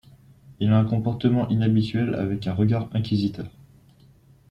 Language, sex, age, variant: French, male, under 19, Français de métropole